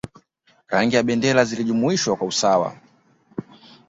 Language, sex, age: Swahili, male, 19-29